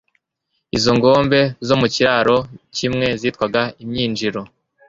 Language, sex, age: Kinyarwanda, male, 30-39